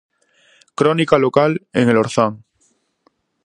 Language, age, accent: Galician, 19-29, Normativo (estándar)